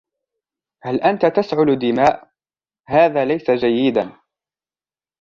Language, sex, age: Arabic, male, 19-29